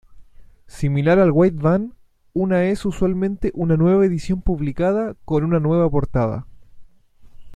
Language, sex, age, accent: Spanish, male, 19-29, Chileno: Chile, Cuyo